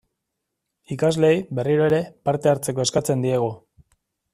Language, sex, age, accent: Basque, male, 40-49, Erdialdekoa edo Nafarra (Gipuzkoa, Nafarroa)